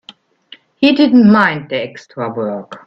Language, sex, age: English, female, 40-49